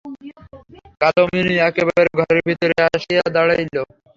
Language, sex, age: Bengali, male, under 19